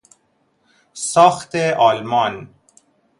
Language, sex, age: Persian, male, 30-39